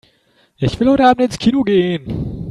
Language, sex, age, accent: German, male, 19-29, Deutschland Deutsch